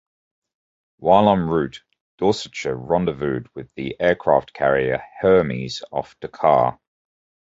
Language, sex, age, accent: English, male, 30-39, England English